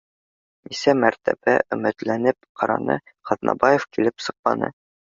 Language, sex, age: Bashkir, male, under 19